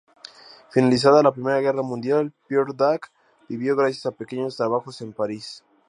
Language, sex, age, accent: Spanish, male, under 19, México